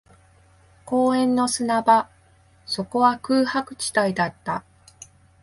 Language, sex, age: Japanese, female, 30-39